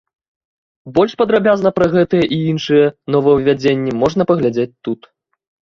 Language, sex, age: Belarusian, male, 30-39